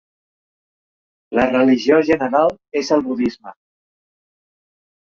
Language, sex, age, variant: Catalan, male, 40-49, Central